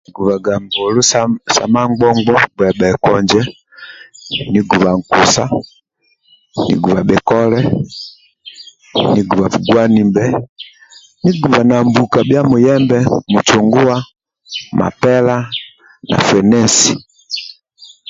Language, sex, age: Amba (Uganda), male, 40-49